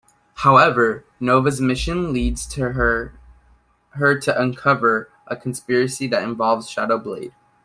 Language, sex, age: English, male, 19-29